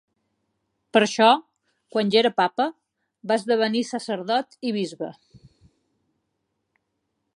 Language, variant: Catalan, Central